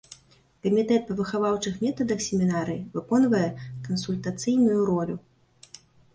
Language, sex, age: Belarusian, female, 30-39